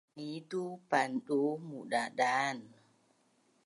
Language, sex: Bunun, female